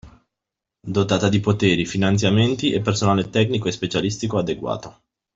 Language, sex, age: Italian, male, 19-29